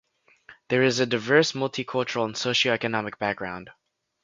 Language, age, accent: English, under 19, United States English